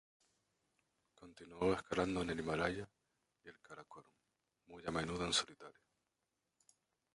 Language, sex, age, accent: Spanish, male, 19-29, España: Islas Canarias